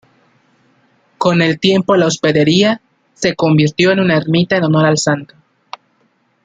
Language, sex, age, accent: Spanish, male, 19-29, México